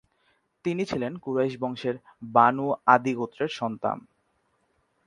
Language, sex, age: Bengali, male, 19-29